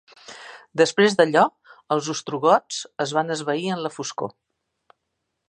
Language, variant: Catalan, Central